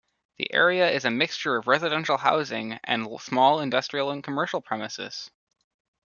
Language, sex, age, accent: English, male, under 19, United States English